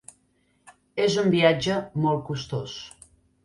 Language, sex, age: Catalan, female, 30-39